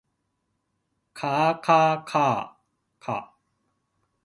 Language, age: Japanese, 19-29